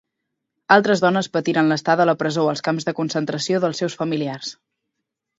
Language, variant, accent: Catalan, Central, central